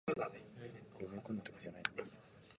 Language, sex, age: English, male, under 19